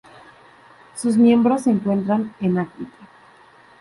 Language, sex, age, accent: Spanish, female, under 19, México